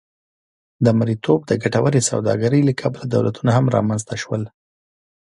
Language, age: Pashto, 30-39